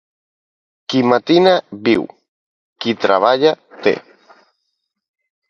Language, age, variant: Catalan, 19-29, Septentrional